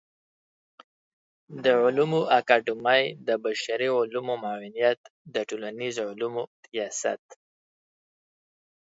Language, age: Pashto, 19-29